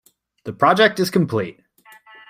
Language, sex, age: English, male, 19-29